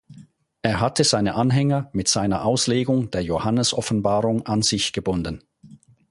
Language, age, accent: German, 50-59, Schweizerdeutsch